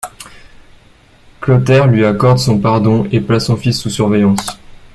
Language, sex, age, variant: French, male, 19-29, Français des départements et régions d'outre-mer